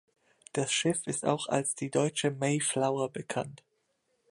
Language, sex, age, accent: German, male, 19-29, Deutschland Deutsch